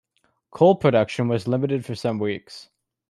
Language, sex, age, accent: English, male, under 19, Canadian English